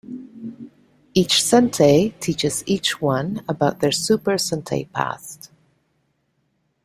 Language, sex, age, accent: English, female, 50-59, Canadian English